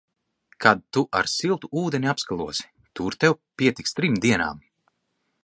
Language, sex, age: Latvian, male, 30-39